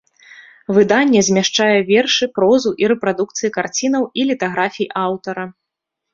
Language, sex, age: Belarusian, female, 30-39